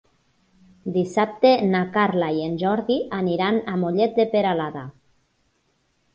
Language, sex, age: Catalan, female, 30-39